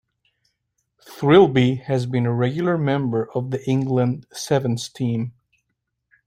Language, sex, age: English, male, 30-39